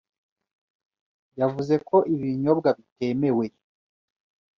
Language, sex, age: Kinyarwanda, male, 30-39